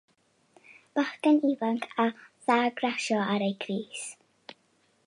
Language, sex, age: Welsh, female, under 19